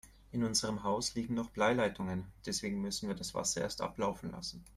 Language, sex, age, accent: German, male, 30-39, Österreichisches Deutsch